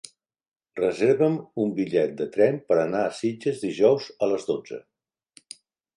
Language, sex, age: Catalan, male, 60-69